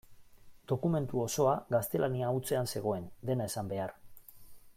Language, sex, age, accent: Basque, male, 40-49, Mendebalekoa (Araba, Bizkaia, Gipuzkoako mendebaleko herri batzuk)